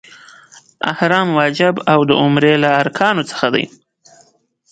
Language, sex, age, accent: Pashto, male, 19-29, معیاري پښتو